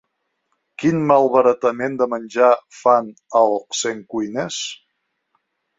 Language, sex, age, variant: Catalan, male, 50-59, Nord-Occidental